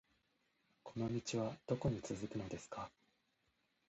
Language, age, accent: Japanese, 19-29, 標準語